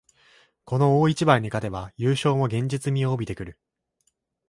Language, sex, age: Japanese, male, 19-29